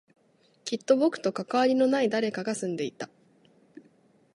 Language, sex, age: Japanese, female, 19-29